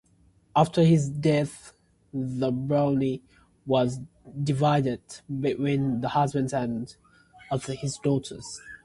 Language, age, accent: English, 19-29, England English